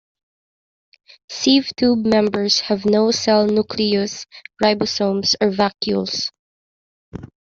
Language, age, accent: English, 19-29, Filipino